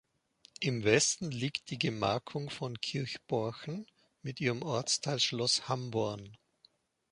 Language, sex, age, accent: German, male, 50-59, Österreichisches Deutsch